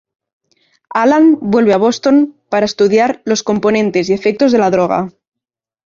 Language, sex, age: Spanish, female, 30-39